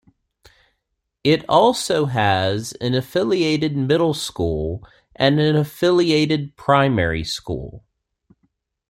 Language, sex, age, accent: English, male, 40-49, United States English